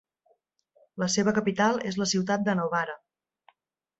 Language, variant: Catalan, Central